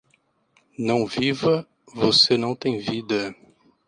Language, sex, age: Portuguese, male, 30-39